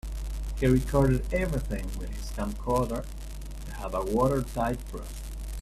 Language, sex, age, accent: English, male, 30-39, United States English